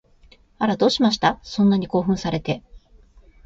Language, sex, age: Japanese, female, 50-59